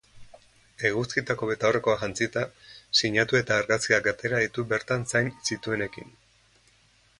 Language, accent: Basque, Mendebalekoa (Araba, Bizkaia, Gipuzkoako mendebaleko herri batzuk)